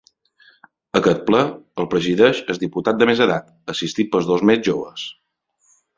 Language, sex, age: Catalan, male, 30-39